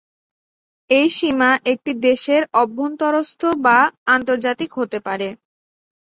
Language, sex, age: Bengali, female, 19-29